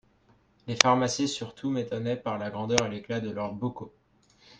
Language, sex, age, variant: French, male, under 19, Français de métropole